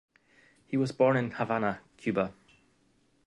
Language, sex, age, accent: English, male, 19-29, Scottish English